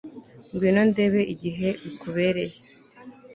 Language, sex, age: Kinyarwanda, female, 19-29